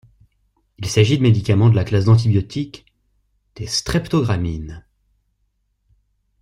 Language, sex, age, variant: French, male, 19-29, Français de métropole